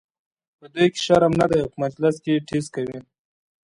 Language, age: Pashto, 19-29